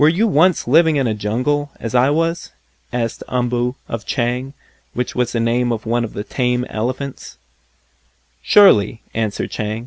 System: none